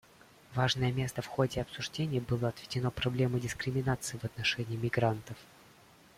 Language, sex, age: Russian, male, 19-29